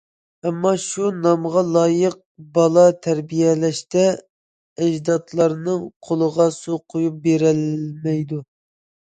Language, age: Uyghur, 19-29